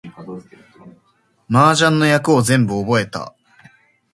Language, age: Japanese, 19-29